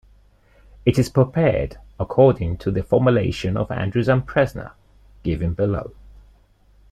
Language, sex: English, male